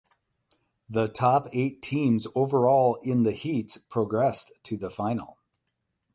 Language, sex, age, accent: English, male, 40-49, United States English; Midwestern